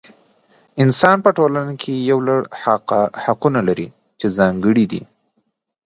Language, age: Pashto, 19-29